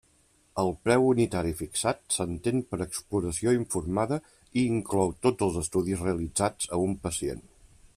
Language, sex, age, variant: Catalan, male, 50-59, Central